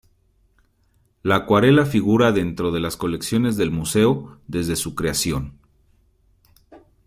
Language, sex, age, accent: Spanish, male, 30-39, México